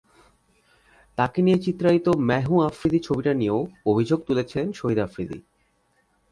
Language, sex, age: Bengali, male, 19-29